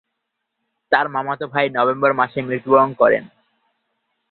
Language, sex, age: Bengali, male, 19-29